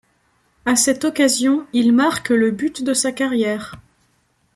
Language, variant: French, Français de métropole